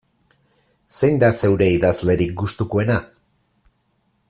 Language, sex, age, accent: Basque, male, 40-49, Mendebalekoa (Araba, Bizkaia, Gipuzkoako mendebaleko herri batzuk)